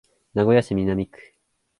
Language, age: Japanese, 19-29